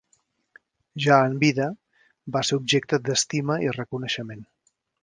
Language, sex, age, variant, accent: Catalan, male, 50-59, Central, central